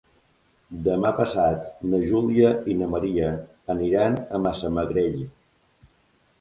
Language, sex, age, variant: Catalan, male, 30-39, Balear